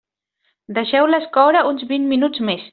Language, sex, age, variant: Catalan, female, 19-29, Central